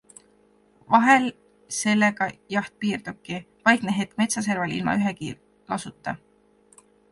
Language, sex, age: Estonian, female, 19-29